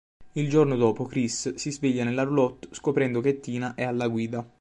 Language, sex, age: Italian, male, 19-29